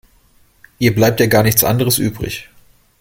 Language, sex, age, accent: German, male, 30-39, Deutschland Deutsch